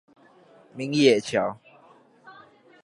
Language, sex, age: Chinese, male, under 19